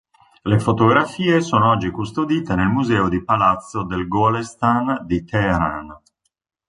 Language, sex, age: Italian, male, 50-59